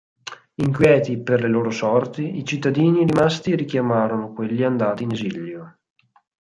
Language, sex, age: Italian, male, 19-29